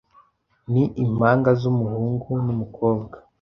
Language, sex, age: Kinyarwanda, male, under 19